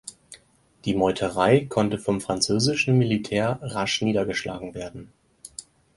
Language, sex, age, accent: German, male, 19-29, Deutschland Deutsch